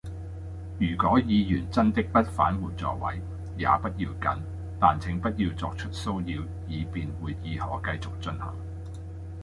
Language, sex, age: Cantonese, male, 30-39